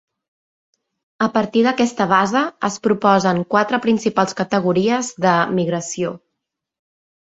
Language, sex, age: Catalan, female, 30-39